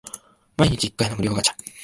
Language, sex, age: Japanese, male, 19-29